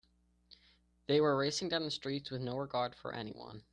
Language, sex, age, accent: English, male, 19-29, United States English